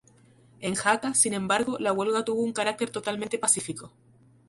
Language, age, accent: Spanish, 19-29, España: Islas Canarias